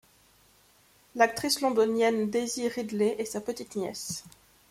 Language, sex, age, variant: French, female, 19-29, Français de métropole